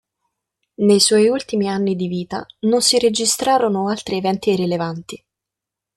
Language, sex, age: Italian, female, 19-29